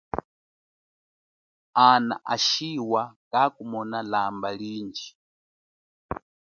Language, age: Chokwe, 40-49